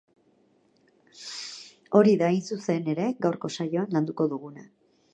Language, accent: Basque, Erdialdekoa edo Nafarra (Gipuzkoa, Nafarroa)